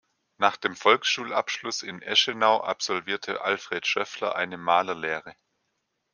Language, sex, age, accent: German, male, 40-49, Deutschland Deutsch